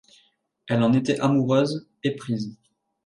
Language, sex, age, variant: French, male, 19-29, Français de métropole